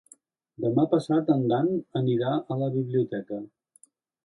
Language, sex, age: Catalan, male, 70-79